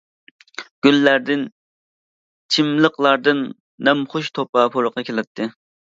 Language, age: Uyghur, 19-29